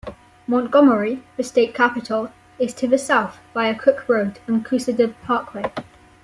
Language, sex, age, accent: English, female, under 19, England English